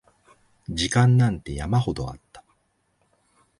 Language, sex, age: Japanese, male, 50-59